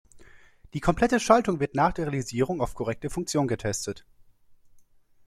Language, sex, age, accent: German, male, 19-29, Deutschland Deutsch